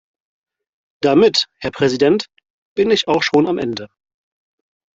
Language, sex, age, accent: German, male, 30-39, Deutschland Deutsch